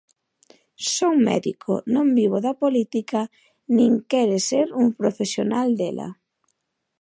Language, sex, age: Galician, female, 19-29